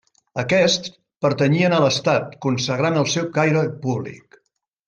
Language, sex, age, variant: Catalan, male, 70-79, Central